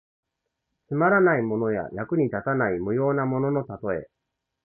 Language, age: Japanese, 40-49